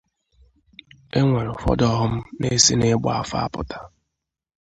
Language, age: Igbo, 30-39